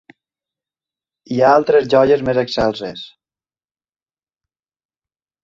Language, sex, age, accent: Catalan, male, 30-39, valencià